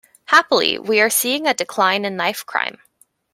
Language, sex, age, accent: English, female, 19-29, Canadian English